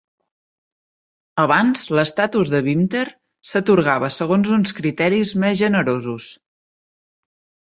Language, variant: Catalan, Central